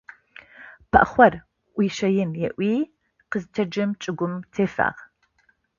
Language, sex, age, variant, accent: Adyghe, female, 50-59, Адыгабзэ (Кирил, пстэумэ зэдыряе), Бжъэдыгъу (Bjeduğ)